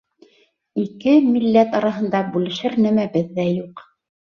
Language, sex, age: Bashkir, female, 30-39